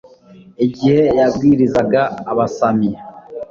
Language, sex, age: Kinyarwanda, male, 19-29